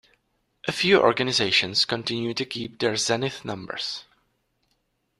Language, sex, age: English, male, 19-29